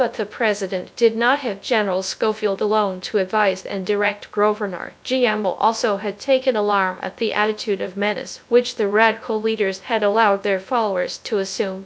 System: TTS, GradTTS